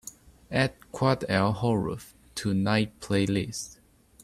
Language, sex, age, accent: English, male, 30-39, Hong Kong English